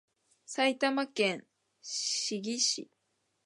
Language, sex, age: Japanese, female, 19-29